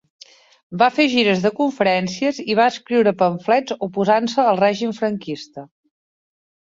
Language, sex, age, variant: Catalan, female, 40-49, Central